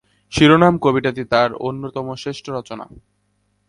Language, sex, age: Bengali, male, 19-29